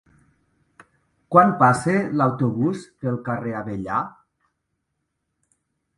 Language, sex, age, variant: Catalan, male, 30-39, Nord-Occidental